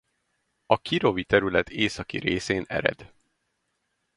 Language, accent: Hungarian, budapesti